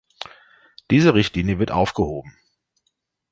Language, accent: German, Deutschland Deutsch